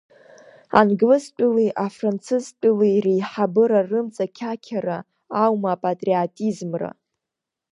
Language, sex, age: Abkhazian, female, under 19